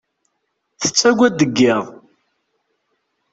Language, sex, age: Kabyle, male, 19-29